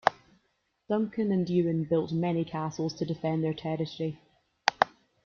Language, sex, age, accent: English, female, 19-29, Scottish English